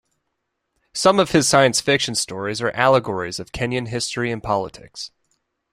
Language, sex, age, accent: English, male, 19-29, United States English